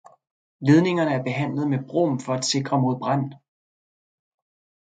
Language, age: Danish, 30-39